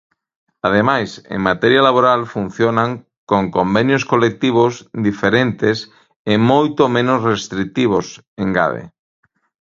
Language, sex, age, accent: Galician, male, 40-49, Normativo (estándar)